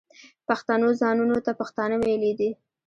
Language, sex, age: Pashto, female, 19-29